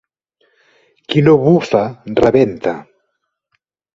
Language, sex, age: Catalan, male, 50-59